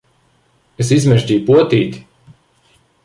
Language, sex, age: Latvian, male, 30-39